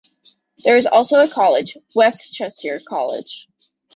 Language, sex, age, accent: English, female, 19-29, United States English